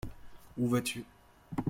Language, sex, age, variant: French, male, 19-29, Français de métropole